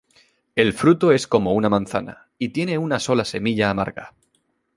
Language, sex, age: Spanish, male, 19-29